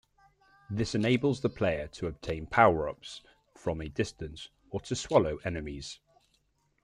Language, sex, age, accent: English, male, 30-39, England English